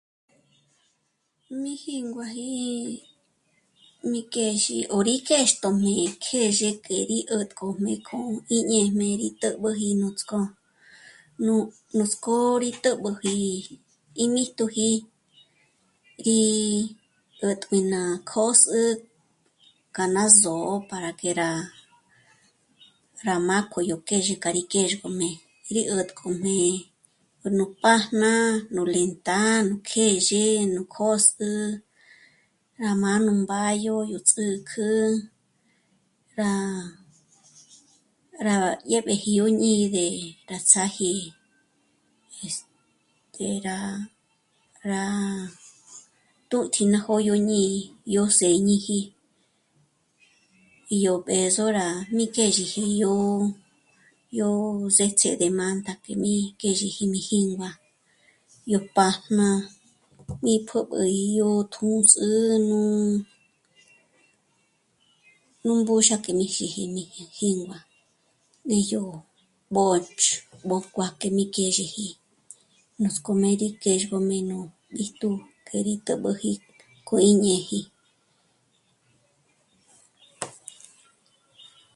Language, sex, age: Michoacán Mazahua, female, 19-29